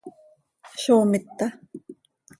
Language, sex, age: Seri, female, 40-49